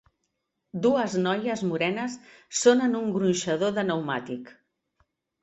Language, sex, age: Catalan, female, 50-59